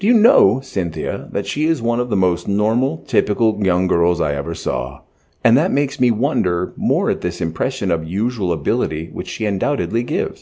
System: none